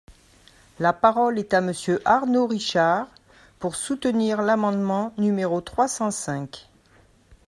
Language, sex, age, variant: French, female, 60-69, Français de métropole